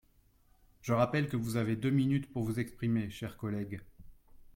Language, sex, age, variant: French, male, 30-39, Français de métropole